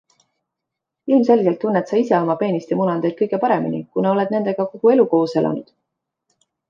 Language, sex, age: Estonian, female, 30-39